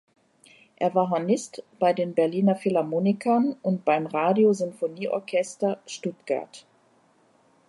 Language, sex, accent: German, female, Deutschland Deutsch